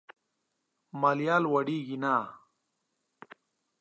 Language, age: Pashto, 30-39